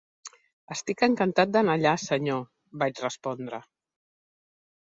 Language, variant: Catalan, Central